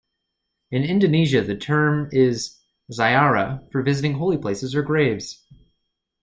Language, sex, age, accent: English, male, 30-39, United States English